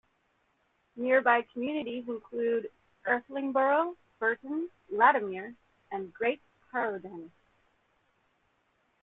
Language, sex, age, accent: English, female, 40-49, United States English